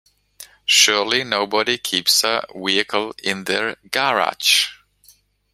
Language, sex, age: English, male, 40-49